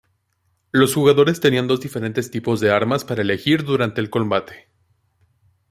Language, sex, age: Spanish, male, 19-29